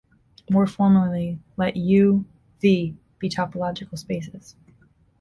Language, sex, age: English, female, 19-29